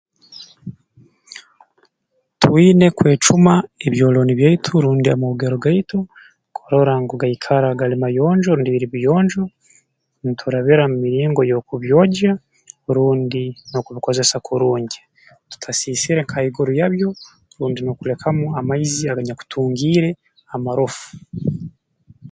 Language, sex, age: Tooro, male, 19-29